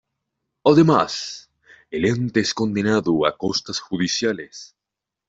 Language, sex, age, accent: Spanish, male, under 19, Andino-Pacífico: Colombia, Perú, Ecuador, oeste de Bolivia y Venezuela andina